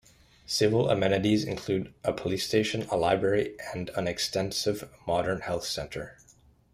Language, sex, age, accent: English, male, 19-29, Canadian English